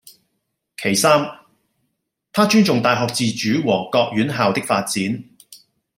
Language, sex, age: Cantonese, male, 30-39